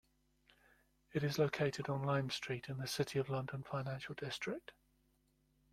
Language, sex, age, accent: English, male, 50-59, England English